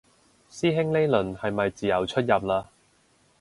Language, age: Cantonese, 19-29